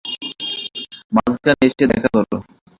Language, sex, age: Bengali, male, 19-29